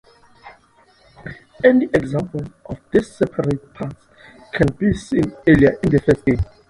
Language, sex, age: English, male, 19-29